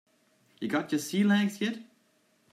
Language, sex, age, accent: English, male, 19-29, United States English